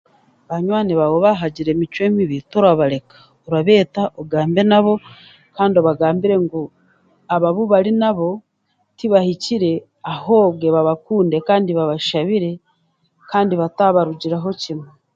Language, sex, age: Chiga, female, 40-49